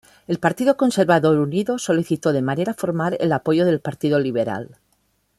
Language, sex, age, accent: Spanish, female, 50-59, España: Norte peninsular (Asturias, Castilla y León, Cantabria, País Vasco, Navarra, Aragón, La Rioja, Guadalajara, Cuenca)